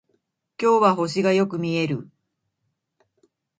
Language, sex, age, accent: Japanese, female, 50-59, 標準語; 東京